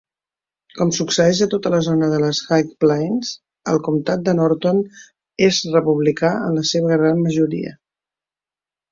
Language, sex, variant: Catalan, female, Central